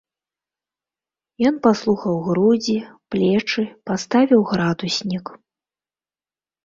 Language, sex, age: Belarusian, female, 30-39